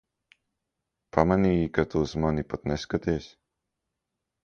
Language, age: Latvian, 19-29